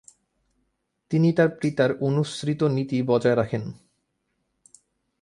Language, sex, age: Bengali, male, 19-29